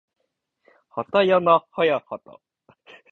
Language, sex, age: Japanese, male, 19-29